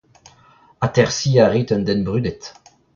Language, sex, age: Breton, male, 30-39